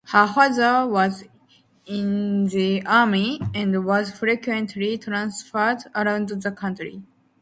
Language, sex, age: English, female, under 19